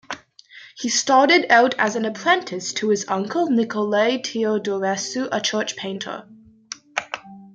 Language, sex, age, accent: English, female, under 19, Canadian English